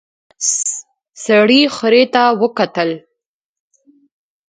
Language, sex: Pashto, female